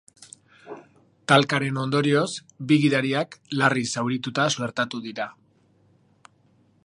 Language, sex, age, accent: Basque, male, 30-39, Mendebalekoa (Araba, Bizkaia, Gipuzkoako mendebaleko herri batzuk)